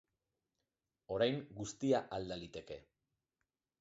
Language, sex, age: Basque, male, 40-49